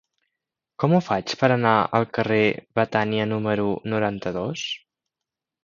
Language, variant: Catalan, Central